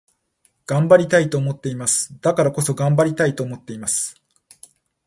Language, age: Japanese, 40-49